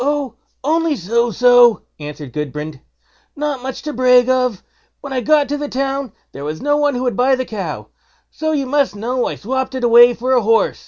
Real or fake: real